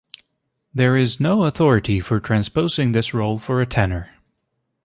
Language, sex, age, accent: English, male, 19-29, United States English